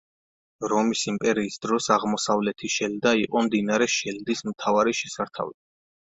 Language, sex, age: Georgian, male, 30-39